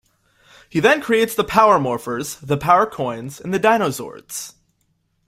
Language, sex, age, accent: English, male, under 19, United States English